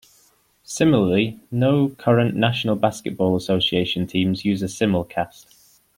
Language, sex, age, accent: English, male, 19-29, England English